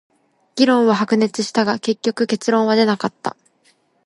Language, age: Japanese, under 19